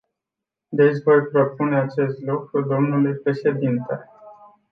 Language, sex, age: Romanian, male, 40-49